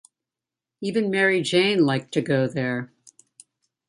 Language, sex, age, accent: English, female, 60-69, United States English